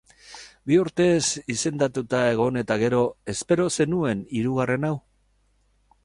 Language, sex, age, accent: Basque, male, 60-69, Mendebalekoa (Araba, Bizkaia, Gipuzkoako mendebaleko herri batzuk)